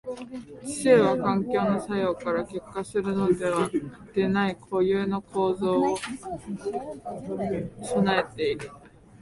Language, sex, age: Japanese, female, 19-29